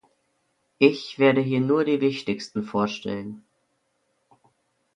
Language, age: German, 19-29